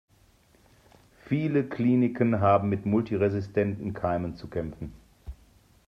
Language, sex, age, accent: German, male, 40-49, Deutschland Deutsch